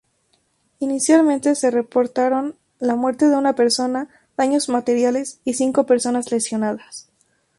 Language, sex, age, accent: Spanish, female, 19-29, México